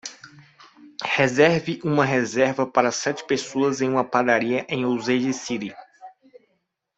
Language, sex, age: Portuguese, male, 19-29